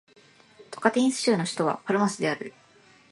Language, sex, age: Japanese, female, 19-29